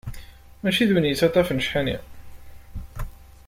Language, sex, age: Kabyle, male, 19-29